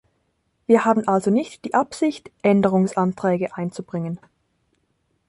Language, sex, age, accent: German, female, 19-29, Schweizerdeutsch